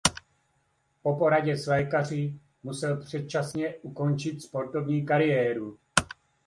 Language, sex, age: Czech, male, 50-59